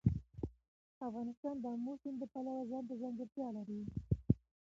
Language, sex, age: Pashto, female, 19-29